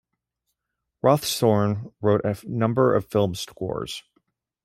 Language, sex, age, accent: English, male, 40-49, United States English